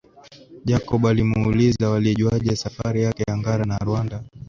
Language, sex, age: Swahili, male, 19-29